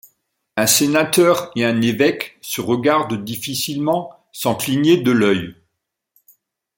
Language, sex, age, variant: French, male, 50-59, Français de métropole